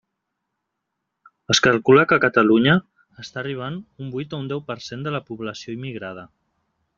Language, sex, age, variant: Catalan, female, 30-39, Central